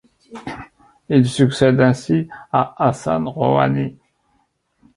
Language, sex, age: French, male, 60-69